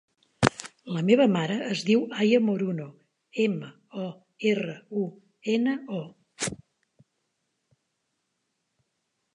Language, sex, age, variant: Catalan, female, 70-79, Central